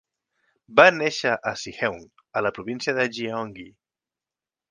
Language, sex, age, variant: Catalan, male, 30-39, Central